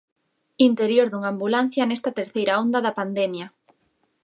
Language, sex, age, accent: Galician, female, 30-39, Normativo (estándar)